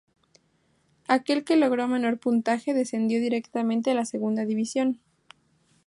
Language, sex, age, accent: Spanish, female, 19-29, México